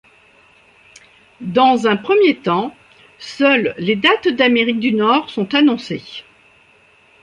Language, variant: French, Français de métropole